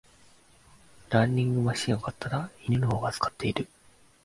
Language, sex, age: Japanese, male, 19-29